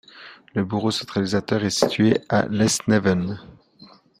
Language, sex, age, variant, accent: French, male, 30-39, Français d'Europe, Français de Suisse